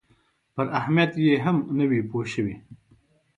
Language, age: Pashto, 30-39